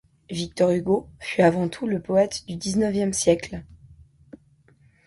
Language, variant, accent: French, Français d'Europe, Français de Suisse